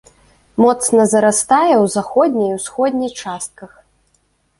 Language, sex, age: Belarusian, female, 19-29